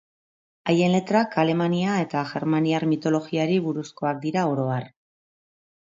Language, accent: Basque, Mendebalekoa (Araba, Bizkaia, Gipuzkoako mendebaleko herri batzuk)